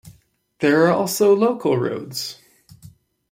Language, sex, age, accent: English, male, 19-29, Canadian English